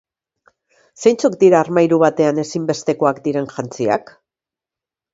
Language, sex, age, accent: Basque, female, 40-49, Mendebalekoa (Araba, Bizkaia, Gipuzkoako mendebaleko herri batzuk)